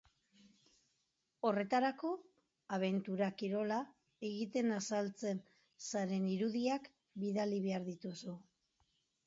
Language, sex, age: Basque, female, 50-59